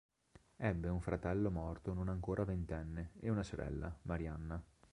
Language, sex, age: Italian, male, 19-29